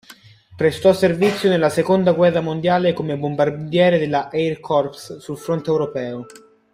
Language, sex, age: Italian, male, under 19